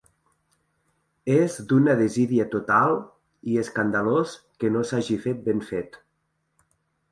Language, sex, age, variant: Catalan, male, 30-39, Nord-Occidental